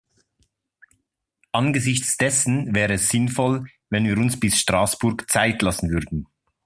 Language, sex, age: German, male, 30-39